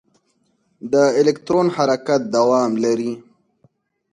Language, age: Pashto, 19-29